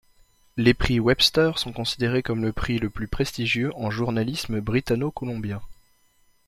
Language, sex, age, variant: French, male, 19-29, Français de métropole